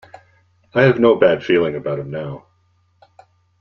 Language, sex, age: English, male, 40-49